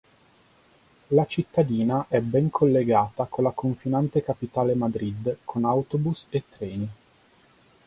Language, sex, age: Italian, male, 30-39